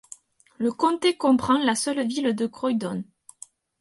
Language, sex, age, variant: French, female, 30-39, Français de métropole